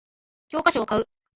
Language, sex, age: Japanese, female, 19-29